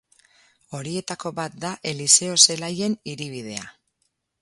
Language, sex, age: Basque, female, 30-39